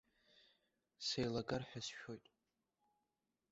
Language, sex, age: Abkhazian, male, under 19